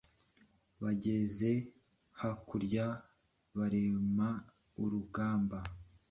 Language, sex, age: Kinyarwanda, male, 19-29